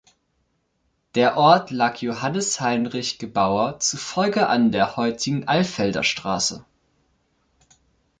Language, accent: German, Deutschland Deutsch